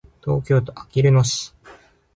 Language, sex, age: Japanese, male, under 19